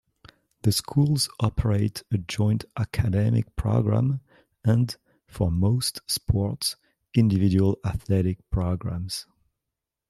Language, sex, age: English, male, 40-49